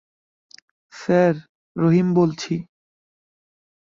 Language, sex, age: Bengali, male, 19-29